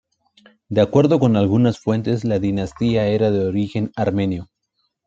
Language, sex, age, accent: Spanish, male, 19-29, México